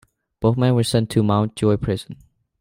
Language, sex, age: English, male, under 19